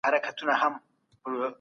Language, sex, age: Pashto, female, 19-29